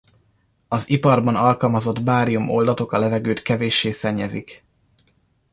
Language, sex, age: Hungarian, male, 19-29